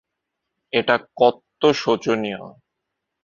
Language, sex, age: Bengali, male, 19-29